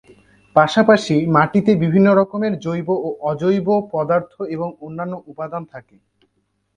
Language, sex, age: Bengali, male, under 19